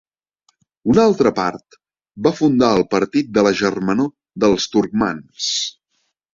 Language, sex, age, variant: Catalan, male, 19-29, Central